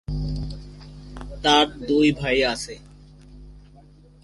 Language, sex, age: Bengali, male, under 19